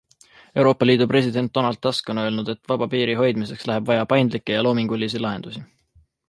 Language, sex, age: Estonian, male, 19-29